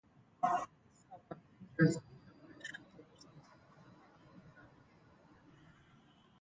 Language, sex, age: English, female, 19-29